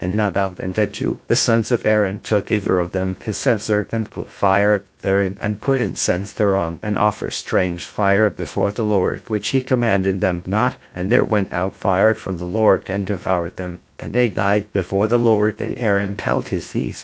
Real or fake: fake